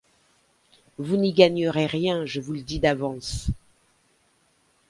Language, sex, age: French, female, 50-59